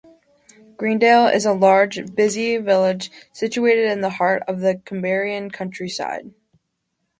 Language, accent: English, United States English